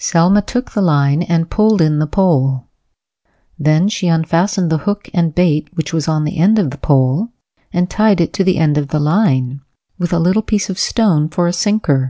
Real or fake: real